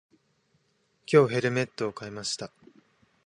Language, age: Japanese, 19-29